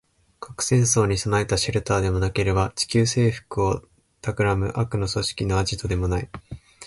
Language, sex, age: Japanese, male, 19-29